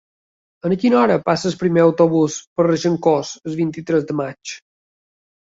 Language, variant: Catalan, Balear